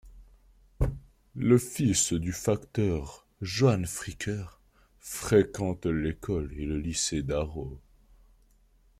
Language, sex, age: French, male, 19-29